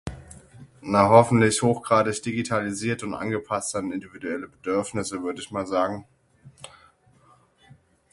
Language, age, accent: German, 30-39, Deutschland Deutsch